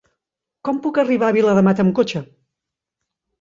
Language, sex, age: Catalan, female, 50-59